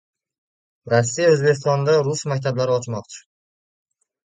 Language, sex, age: Uzbek, male, 19-29